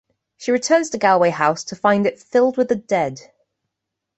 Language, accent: English, England English